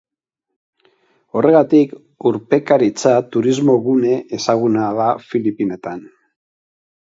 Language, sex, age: Basque, male, 50-59